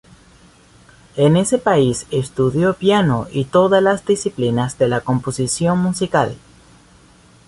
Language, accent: Spanish, Caribe: Cuba, Venezuela, Puerto Rico, República Dominicana, Panamá, Colombia caribeña, México caribeño, Costa del golfo de México